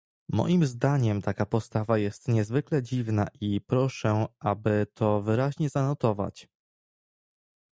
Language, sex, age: Polish, male, 19-29